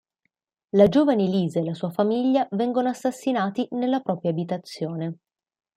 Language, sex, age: Italian, female, 19-29